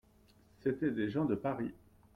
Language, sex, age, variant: French, male, 40-49, Français de métropole